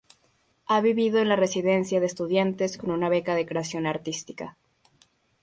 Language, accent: Spanish, México